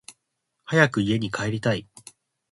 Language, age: Japanese, 19-29